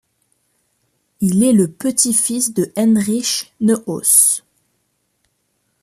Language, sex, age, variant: French, female, 19-29, Français de métropole